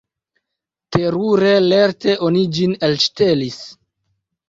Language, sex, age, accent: Esperanto, male, 19-29, Internacia